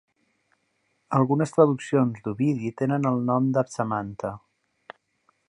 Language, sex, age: Catalan, male, 40-49